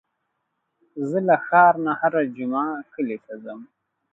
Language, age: Pashto, 30-39